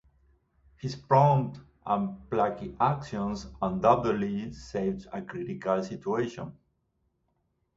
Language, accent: English, United States English